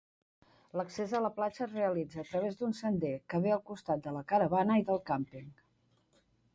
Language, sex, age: Catalan, female, 50-59